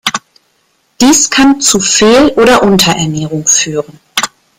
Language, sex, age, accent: German, female, 40-49, Deutschland Deutsch